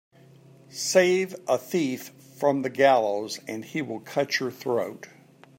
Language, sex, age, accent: English, male, 60-69, United States English